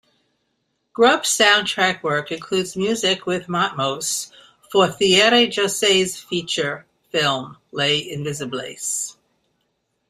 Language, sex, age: English, female, 70-79